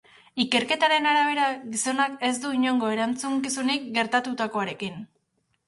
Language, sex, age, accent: Basque, female, 19-29, Erdialdekoa edo Nafarra (Gipuzkoa, Nafarroa)